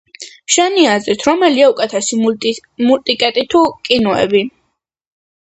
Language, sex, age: Georgian, female, under 19